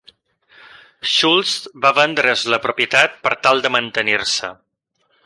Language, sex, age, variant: Catalan, male, 30-39, Balear